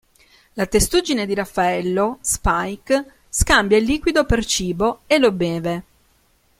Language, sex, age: Italian, female, 40-49